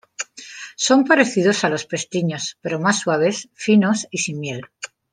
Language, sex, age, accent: Spanish, female, 40-49, España: Sur peninsular (Andalucia, Extremadura, Murcia)